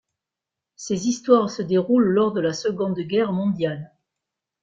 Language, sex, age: French, female, 60-69